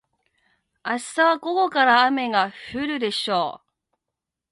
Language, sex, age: Japanese, female, 40-49